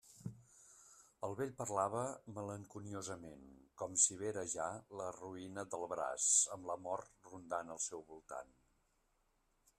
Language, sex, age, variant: Catalan, male, 50-59, Central